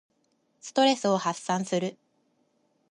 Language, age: Japanese, 19-29